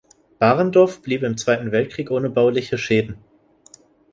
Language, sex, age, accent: German, male, 19-29, Deutschland Deutsch